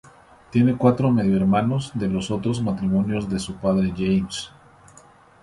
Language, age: Spanish, 50-59